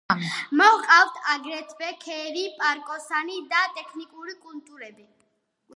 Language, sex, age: Georgian, female, 30-39